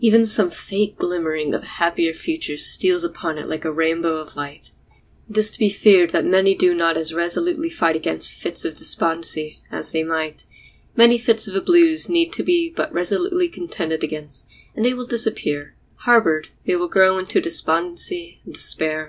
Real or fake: real